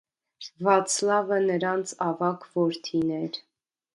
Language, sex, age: Armenian, female, 19-29